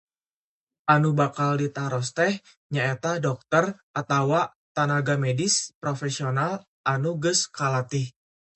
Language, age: Sundanese, 19-29